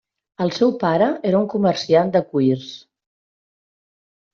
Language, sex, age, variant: Catalan, female, 40-49, Central